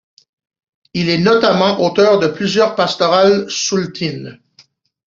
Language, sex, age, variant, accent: French, male, 40-49, Français d'Amérique du Nord, Français du Canada